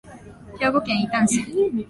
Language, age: Japanese, 19-29